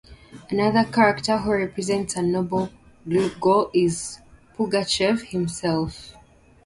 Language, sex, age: English, female, 19-29